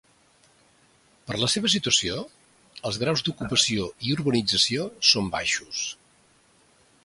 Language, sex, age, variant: Catalan, male, 60-69, Central